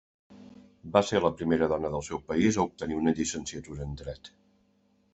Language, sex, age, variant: Catalan, male, 50-59, Central